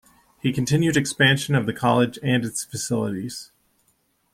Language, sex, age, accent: English, male, 30-39, United States English